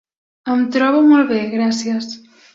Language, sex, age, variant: Catalan, female, 19-29, Central